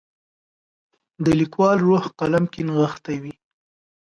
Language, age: Pashto, 19-29